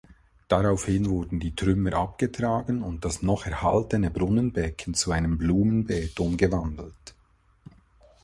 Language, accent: German, Schweizerdeutsch